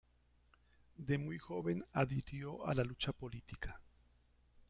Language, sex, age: Spanish, male, 50-59